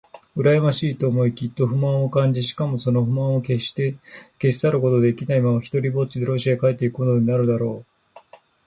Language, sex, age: Japanese, male, 50-59